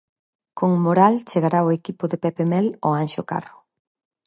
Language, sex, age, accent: Galician, female, 30-39, Normativo (estándar)